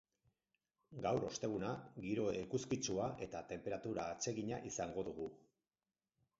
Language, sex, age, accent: Basque, male, 60-69, Erdialdekoa edo Nafarra (Gipuzkoa, Nafarroa)